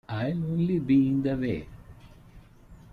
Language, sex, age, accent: English, male, 40-49, India and South Asia (India, Pakistan, Sri Lanka)